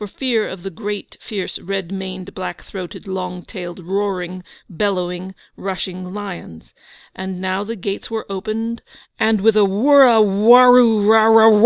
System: none